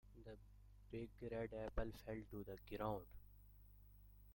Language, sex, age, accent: English, male, 19-29, England English